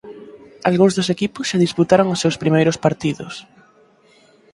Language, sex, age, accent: Galician, male, 19-29, Normativo (estándar)